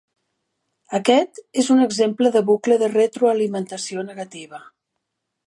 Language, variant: Catalan, Central